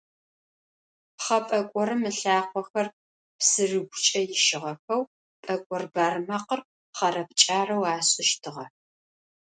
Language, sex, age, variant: Adyghe, female, 50-59, Адыгабзэ (Кирил, пстэумэ зэдыряе)